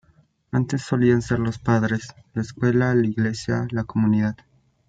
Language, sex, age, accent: Spanish, male, 19-29, Andino-Pacífico: Colombia, Perú, Ecuador, oeste de Bolivia y Venezuela andina